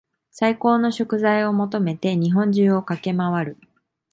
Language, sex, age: Japanese, female, 19-29